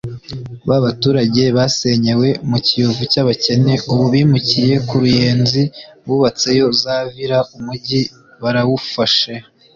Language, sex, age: Kinyarwanda, male, 19-29